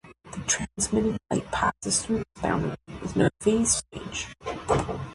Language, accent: English, Canadian English